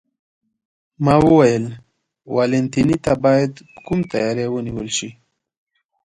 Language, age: Pashto, 19-29